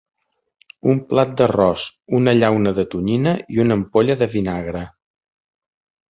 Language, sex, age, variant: Catalan, male, 60-69, Central